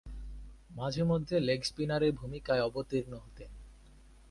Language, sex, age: Bengali, male, 19-29